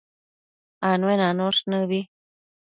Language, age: Matsés, 19-29